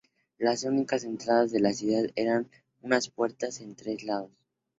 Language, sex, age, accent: Spanish, male, under 19, México